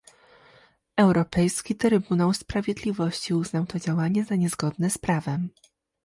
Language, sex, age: Polish, female, 19-29